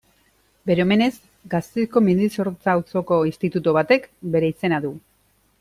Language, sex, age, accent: Basque, female, 40-49, Erdialdekoa edo Nafarra (Gipuzkoa, Nafarroa)